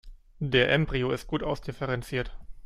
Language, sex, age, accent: German, male, 30-39, Deutschland Deutsch